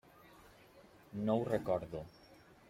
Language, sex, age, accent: Catalan, male, 40-49, valencià